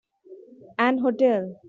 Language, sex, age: English, female, 19-29